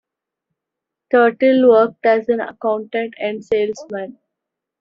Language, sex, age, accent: English, female, 19-29, India and South Asia (India, Pakistan, Sri Lanka)